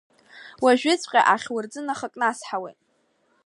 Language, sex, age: Abkhazian, female, under 19